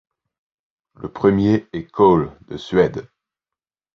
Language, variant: French, Français de métropole